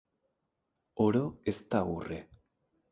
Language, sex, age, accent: Basque, male, 19-29, Erdialdekoa edo Nafarra (Gipuzkoa, Nafarroa)